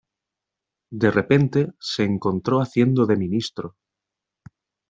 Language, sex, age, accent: Spanish, male, 30-39, España: Centro-Sur peninsular (Madrid, Toledo, Castilla-La Mancha)